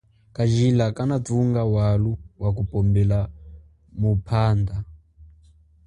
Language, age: Chokwe, 19-29